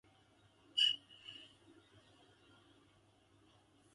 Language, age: English, 19-29